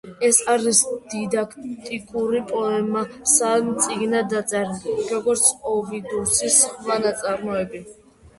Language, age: Georgian, under 19